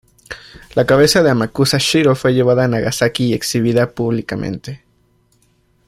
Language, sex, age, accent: Spanish, male, 19-29, México